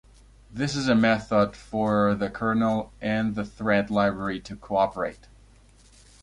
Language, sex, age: English, male, 19-29